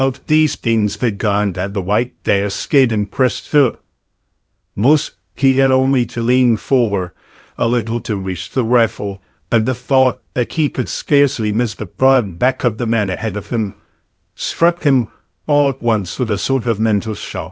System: TTS, VITS